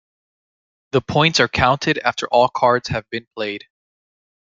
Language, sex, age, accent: English, male, 19-29, United States English